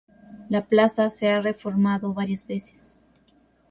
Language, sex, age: Spanish, female, 19-29